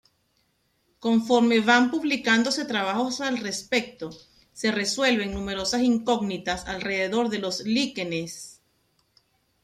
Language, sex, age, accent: Spanish, female, 40-49, Caribe: Cuba, Venezuela, Puerto Rico, República Dominicana, Panamá, Colombia caribeña, México caribeño, Costa del golfo de México